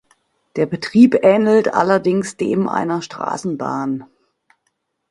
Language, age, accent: German, 40-49, Deutschland Deutsch